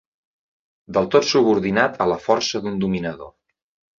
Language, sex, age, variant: Catalan, male, 30-39, Central